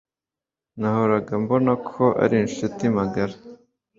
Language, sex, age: Kinyarwanda, female, 19-29